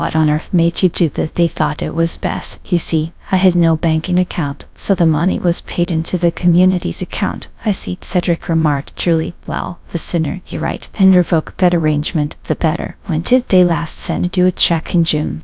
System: TTS, GradTTS